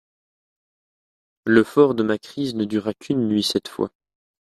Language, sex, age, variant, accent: French, male, 19-29, Français d'Europe, Français de Suisse